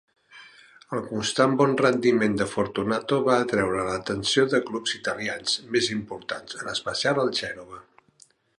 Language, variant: Catalan, Central